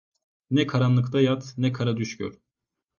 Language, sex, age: Turkish, male, 19-29